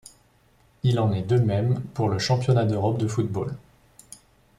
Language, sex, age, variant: French, male, 19-29, Français de métropole